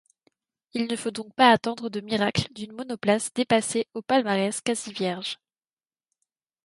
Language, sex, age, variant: French, female, 19-29, Français de métropole